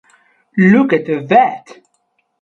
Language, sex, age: English, male, 19-29